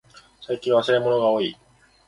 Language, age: Japanese, 19-29